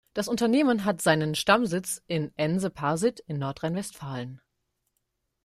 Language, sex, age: German, female, 19-29